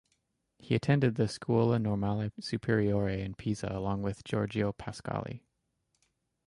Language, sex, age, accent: English, male, 19-29, United States English